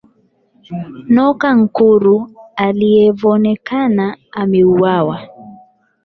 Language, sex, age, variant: Swahili, female, 19-29, Kiswahili cha Bara ya Tanzania